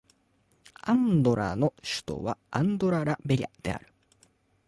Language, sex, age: Japanese, male, 19-29